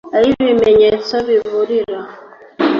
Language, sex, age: Kinyarwanda, female, 40-49